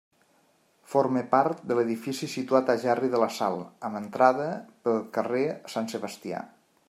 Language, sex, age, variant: Catalan, male, 40-49, Nord-Occidental